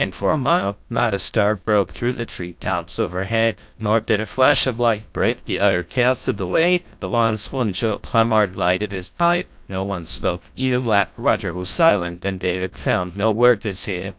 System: TTS, GlowTTS